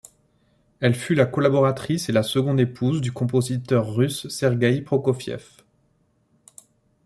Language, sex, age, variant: French, male, 30-39, Français de métropole